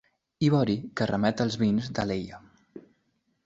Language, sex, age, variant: Catalan, male, under 19, Nord-Occidental